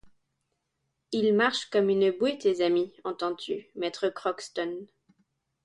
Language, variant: French, Français de métropole